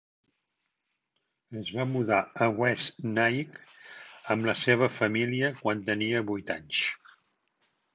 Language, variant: Catalan, Central